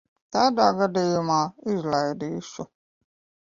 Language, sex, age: Latvian, female, 50-59